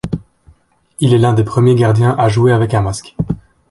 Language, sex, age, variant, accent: French, male, 19-29, Français d'Europe, Français de Belgique